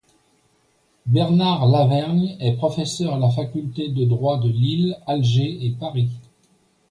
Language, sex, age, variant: French, male, 60-69, Français de métropole